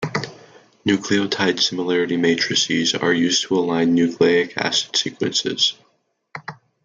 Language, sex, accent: English, male, United States English